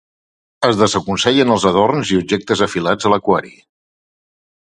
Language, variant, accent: Catalan, Central, central